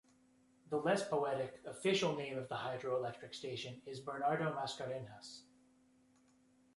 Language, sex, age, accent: English, male, 19-29, United States English